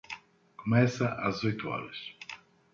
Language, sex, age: Portuguese, male, 50-59